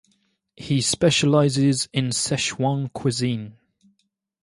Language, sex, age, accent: English, male, 19-29, England English